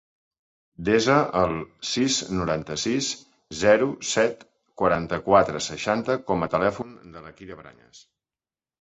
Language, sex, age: Catalan, male, 50-59